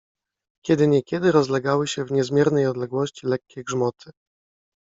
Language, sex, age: Polish, male, 30-39